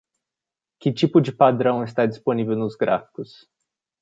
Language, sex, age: Portuguese, male, 19-29